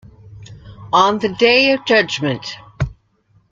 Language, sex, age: English, female, 50-59